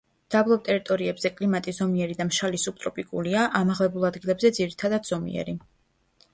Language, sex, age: Georgian, female, under 19